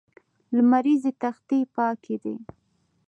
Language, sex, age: Pashto, female, 19-29